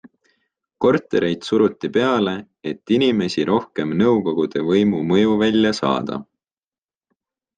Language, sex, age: Estonian, male, 19-29